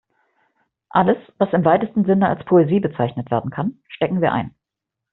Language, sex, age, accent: German, female, 50-59, Deutschland Deutsch